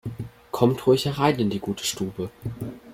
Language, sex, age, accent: German, male, under 19, Deutschland Deutsch